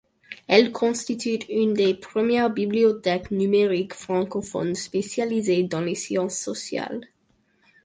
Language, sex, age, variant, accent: French, male, under 19, Français d'Amérique du Nord, Français du Canada